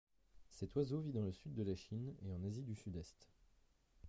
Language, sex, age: French, male, 30-39